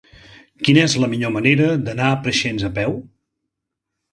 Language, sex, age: Catalan, male, 40-49